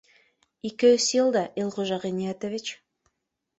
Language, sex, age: Bashkir, female, 30-39